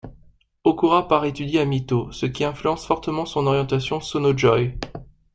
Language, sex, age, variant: French, male, 19-29, Français de métropole